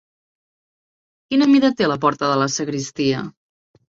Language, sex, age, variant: Catalan, female, 30-39, Central